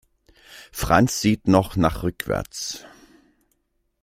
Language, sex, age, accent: German, male, 60-69, Deutschland Deutsch